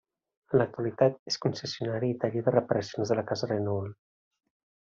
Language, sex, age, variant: Catalan, male, 40-49, Central